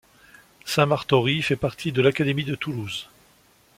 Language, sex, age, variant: French, male, 40-49, Français de métropole